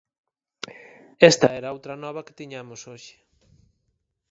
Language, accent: Galician, Atlántico (seseo e gheada)